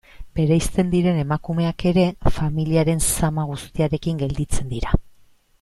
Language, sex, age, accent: Basque, female, 40-49, Mendebalekoa (Araba, Bizkaia, Gipuzkoako mendebaleko herri batzuk)